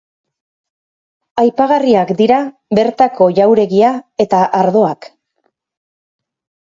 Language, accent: Basque, Erdialdekoa edo Nafarra (Gipuzkoa, Nafarroa)